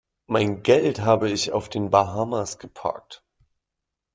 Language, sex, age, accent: German, male, 19-29, Deutschland Deutsch